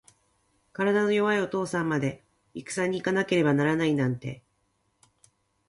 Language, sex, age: Japanese, female, 40-49